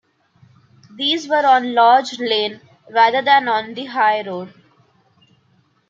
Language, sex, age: English, female, under 19